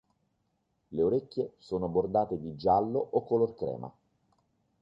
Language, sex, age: Italian, male, 50-59